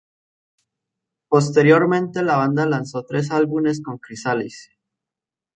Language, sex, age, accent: Spanish, female, 19-29, Andino-Pacífico: Colombia, Perú, Ecuador, oeste de Bolivia y Venezuela andina